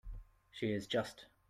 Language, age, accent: English, 30-39, Irish English